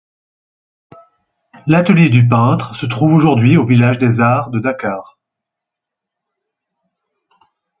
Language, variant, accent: French, Français d'Europe, Français de Belgique